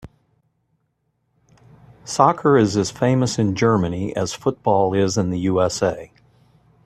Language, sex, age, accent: English, male, 60-69, United States English